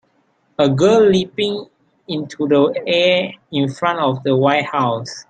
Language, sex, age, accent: English, male, 19-29, Malaysian English